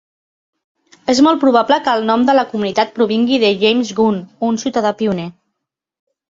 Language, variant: Catalan, Central